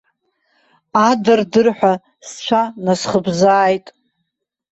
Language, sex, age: Abkhazian, female, 50-59